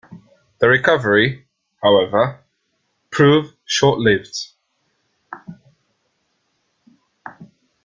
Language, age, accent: English, 19-29, England English